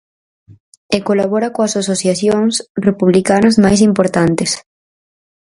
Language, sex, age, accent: Galician, female, under 19, Atlántico (seseo e gheada)